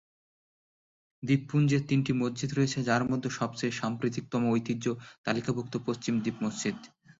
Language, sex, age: Bengali, male, 19-29